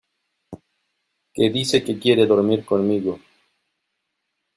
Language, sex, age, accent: Spanish, male, 50-59, México